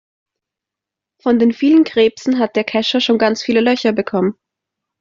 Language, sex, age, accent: German, female, under 19, Österreichisches Deutsch